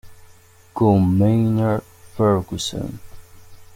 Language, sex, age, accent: Spanish, male, under 19, Caribe: Cuba, Venezuela, Puerto Rico, República Dominicana, Panamá, Colombia caribeña, México caribeño, Costa del golfo de México